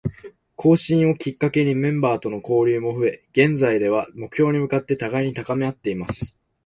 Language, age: Japanese, under 19